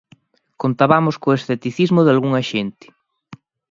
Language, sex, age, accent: Galician, male, 30-39, Normativo (estándar)